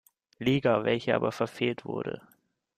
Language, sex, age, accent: German, male, 19-29, Deutschland Deutsch